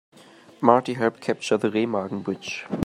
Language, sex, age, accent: English, male, 19-29, England English